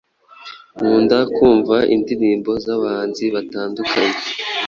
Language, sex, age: Kinyarwanda, male, 19-29